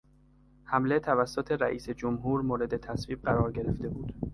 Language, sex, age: Persian, male, 19-29